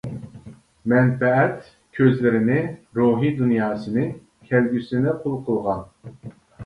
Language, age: Uyghur, 40-49